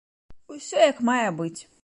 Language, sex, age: Belarusian, female, 30-39